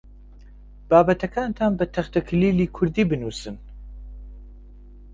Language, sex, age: Central Kurdish, male, 19-29